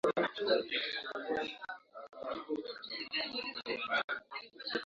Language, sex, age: Swahili, male, 19-29